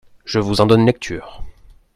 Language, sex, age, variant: French, male, 19-29, Français de métropole